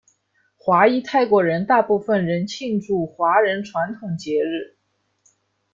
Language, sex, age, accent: Chinese, female, 19-29, 出生地：上海市